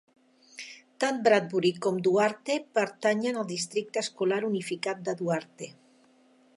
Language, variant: Catalan, Septentrional